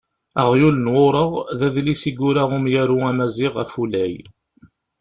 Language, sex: Kabyle, male